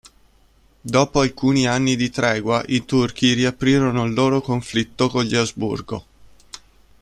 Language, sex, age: Italian, male, 30-39